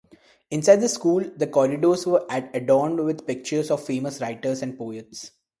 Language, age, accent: English, 19-29, India and South Asia (India, Pakistan, Sri Lanka)